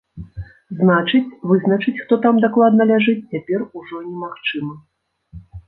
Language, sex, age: Belarusian, female, 40-49